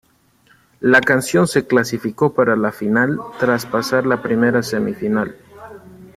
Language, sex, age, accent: Spanish, male, 30-39, México